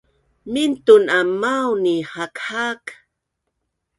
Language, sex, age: Bunun, female, 60-69